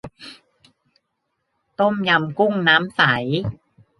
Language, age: Thai, 19-29